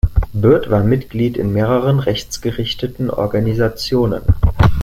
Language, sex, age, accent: German, male, 19-29, Deutschland Deutsch